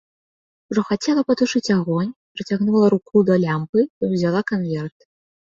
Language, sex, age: Belarusian, female, 19-29